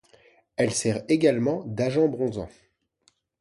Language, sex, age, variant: French, male, 40-49, Français de métropole